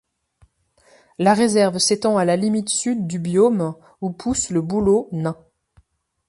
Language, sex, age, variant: French, female, 40-49, Français de métropole